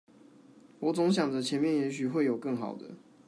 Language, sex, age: Chinese, male, 19-29